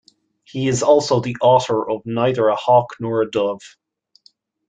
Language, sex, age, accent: English, male, 19-29, Irish English